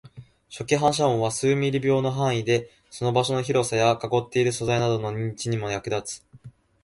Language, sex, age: Japanese, male, 19-29